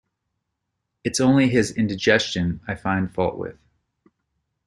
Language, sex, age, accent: English, male, 30-39, United States English